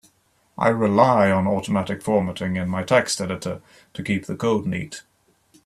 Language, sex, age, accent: English, male, 19-29, England English